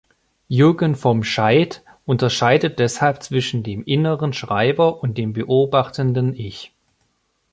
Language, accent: German, Deutschland Deutsch